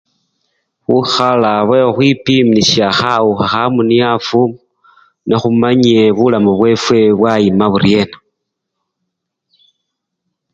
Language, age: Luyia, 50-59